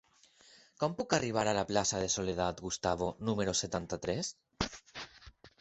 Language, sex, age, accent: Catalan, male, 30-39, valencià; valencià meridional